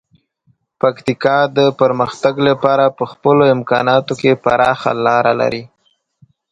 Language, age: Pashto, 19-29